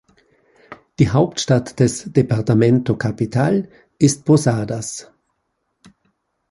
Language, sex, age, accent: German, male, 50-59, Österreichisches Deutsch